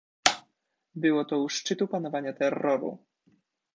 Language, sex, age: Polish, male, 19-29